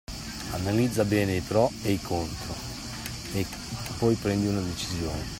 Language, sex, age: Italian, male, 50-59